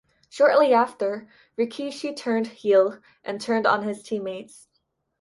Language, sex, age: English, female, under 19